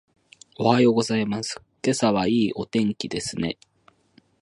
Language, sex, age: Japanese, male, 30-39